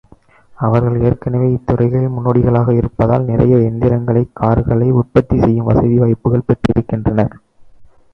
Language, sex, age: Tamil, male, 19-29